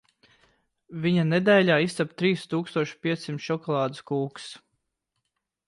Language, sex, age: Latvian, male, 30-39